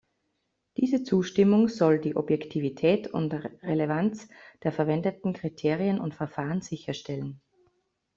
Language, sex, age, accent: German, female, 30-39, Österreichisches Deutsch